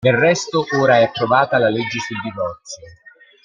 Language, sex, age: Italian, male, 50-59